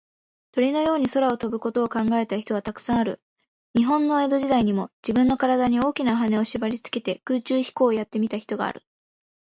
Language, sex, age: Japanese, female, 19-29